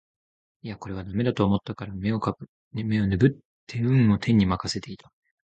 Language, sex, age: Japanese, male, 19-29